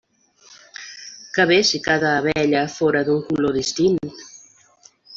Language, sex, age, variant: Catalan, female, 50-59, Central